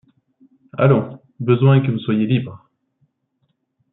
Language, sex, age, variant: French, male, 19-29, Français de métropole